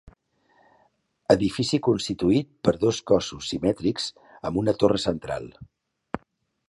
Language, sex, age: Catalan, male, 50-59